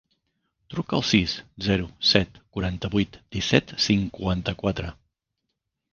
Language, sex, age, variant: Catalan, male, 40-49, Central